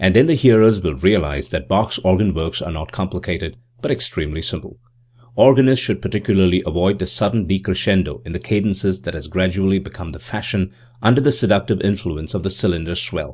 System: none